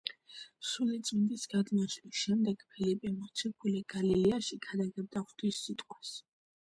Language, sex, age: Georgian, female, under 19